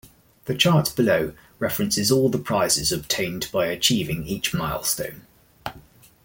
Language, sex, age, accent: English, male, 40-49, England English